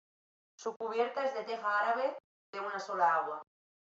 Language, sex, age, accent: Spanish, female, 19-29, España: Norte peninsular (Asturias, Castilla y León, Cantabria, País Vasco, Navarra, Aragón, La Rioja, Guadalajara, Cuenca)